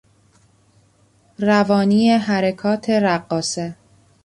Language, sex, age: Persian, female, 19-29